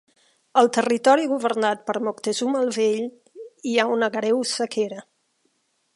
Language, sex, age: Catalan, female, 50-59